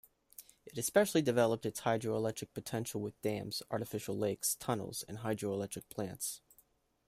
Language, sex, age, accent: English, male, 19-29, United States English